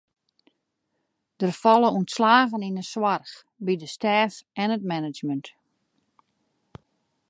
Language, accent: Western Frisian, Wâldfrysk